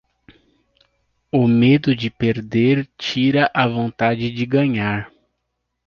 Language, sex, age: Portuguese, male, 30-39